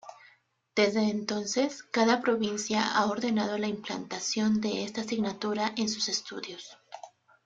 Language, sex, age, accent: Spanish, female, 19-29, México